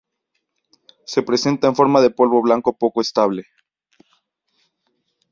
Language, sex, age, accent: Spanish, male, 19-29, México